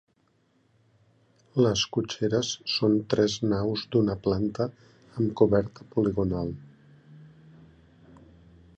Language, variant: Catalan, Central